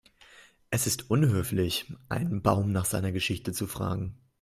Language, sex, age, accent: German, male, 19-29, Deutschland Deutsch